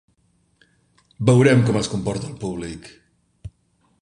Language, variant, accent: Catalan, Central, central